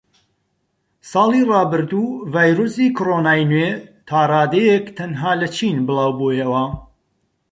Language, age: Central Kurdish, 30-39